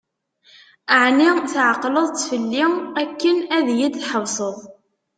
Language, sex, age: Kabyle, female, 19-29